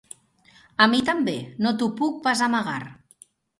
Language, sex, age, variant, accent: Catalan, female, 40-49, Nord-Occidental, nord-occidental